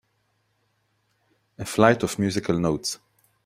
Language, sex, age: English, male, 40-49